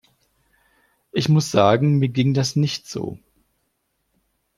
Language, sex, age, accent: German, male, 40-49, Deutschland Deutsch